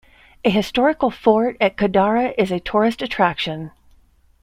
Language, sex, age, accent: English, female, 50-59, United States English